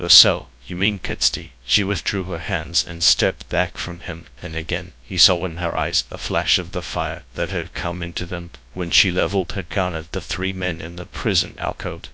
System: TTS, GradTTS